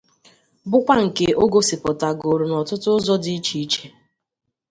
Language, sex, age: Igbo, female, 30-39